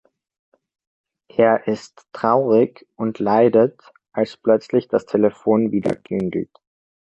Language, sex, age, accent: German, male, under 19, Österreichisches Deutsch